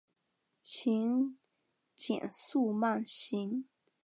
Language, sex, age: Chinese, female, 19-29